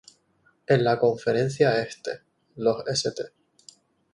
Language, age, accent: Spanish, 19-29, España: Islas Canarias